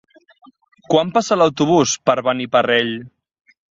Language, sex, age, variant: Catalan, male, 19-29, Central